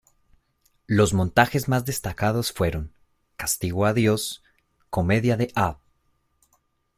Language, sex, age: Spanish, male, 19-29